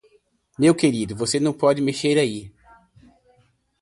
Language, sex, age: Portuguese, male, 50-59